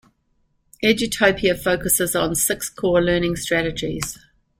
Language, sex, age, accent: English, female, 60-69, New Zealand English